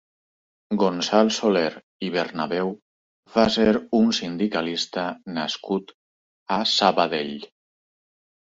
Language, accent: Catalan, valencià